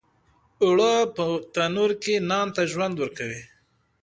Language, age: Pashto, 30-39